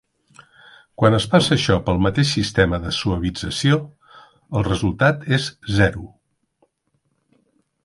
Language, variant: Catalan, Central